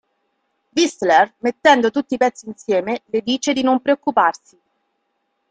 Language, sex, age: Italian, female, 30-39